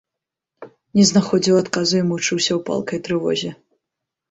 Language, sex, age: Belarusian, female, under 19